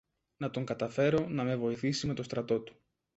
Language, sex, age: Greek, male, 19-29